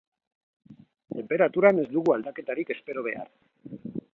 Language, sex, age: Basque, male, 30-39